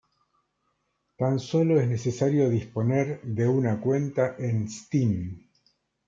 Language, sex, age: Spanish, male, 60-69